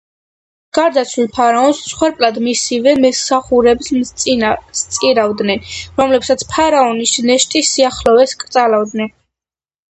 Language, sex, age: Georgian, female, under 19